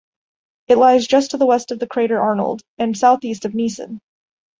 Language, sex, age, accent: English, female, 19-29, United States English